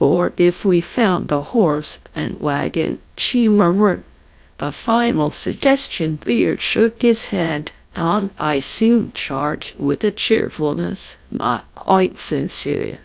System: TTS, GlowTTS